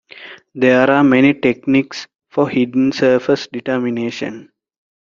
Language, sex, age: English, male, 19-29